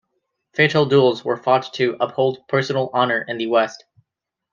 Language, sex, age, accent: English, male, 19-29, United States English